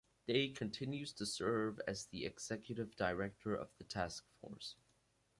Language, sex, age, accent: English, male, under 19, United States English